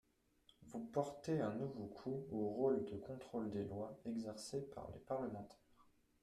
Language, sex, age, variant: French, male, under 19, Français de métropole